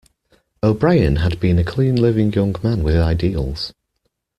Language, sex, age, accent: English, male, 30-39, England English